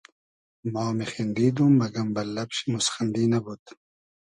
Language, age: Hazaragi, 30-39